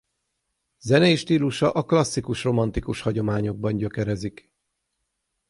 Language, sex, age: Hungarian, male, 40-49